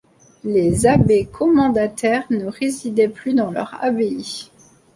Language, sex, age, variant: French, female, 30-39, Français de métropole